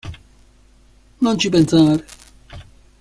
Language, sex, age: Italian, male, 19-29